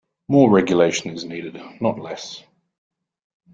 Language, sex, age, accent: English, male, 30-39, Australian English